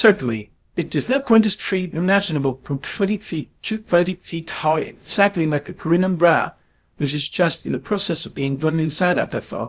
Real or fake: fake